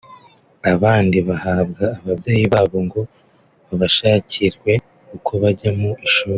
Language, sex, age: Kinyarwanda, male, 19-29